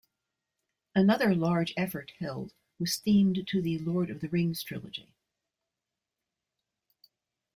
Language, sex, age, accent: English, female, 60-69, United States English